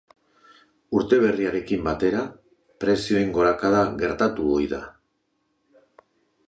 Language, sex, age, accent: Basque, male, 60-69, Mendebalekoa (Araba, Bizkaia, Gipuzkoako mendebaleko herri batzuk)